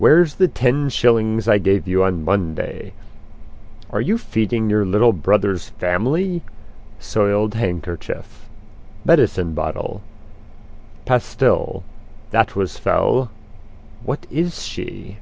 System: none